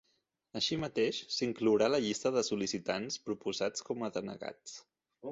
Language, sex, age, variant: Catalan, male, 30-39, Central